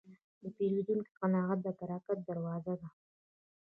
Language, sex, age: Pashto, female, 19-29